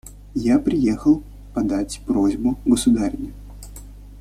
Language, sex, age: Russian, male, 19-29